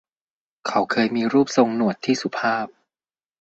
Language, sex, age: Thai, male, 19-29